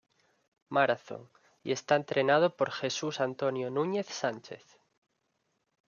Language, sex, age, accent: Spanish, male, 19-29, España: Norte peninsular (Asturias, Castilla y León, Cantabria, País Vasco, Navarra, Aragón, La Rioja, Guadalajara, Cuenca)